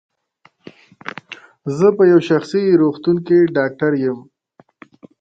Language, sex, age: Pashto, male, 30-39